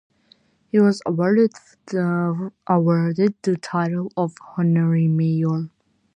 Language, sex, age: English, female, under 19